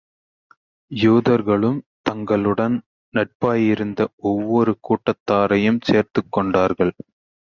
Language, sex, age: Tamil, male, 19-29